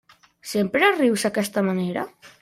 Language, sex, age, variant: Catalan, male, under 19, Central